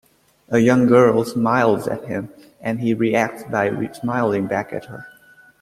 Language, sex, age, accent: English, male, 19-29, United States English